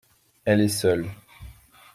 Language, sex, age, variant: French, male, 19-29, Français de métropole